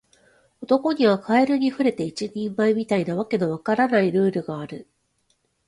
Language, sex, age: Japanese, female, 30-39